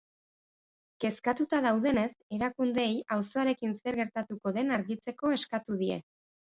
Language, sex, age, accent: Basque, female, 30-39, Batua